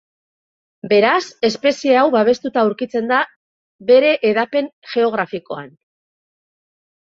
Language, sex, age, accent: Basque, female, 50-59, Mendebalekoa (Araba, Bizkaia, Gipuzkoako mendebaleko herri batzuk)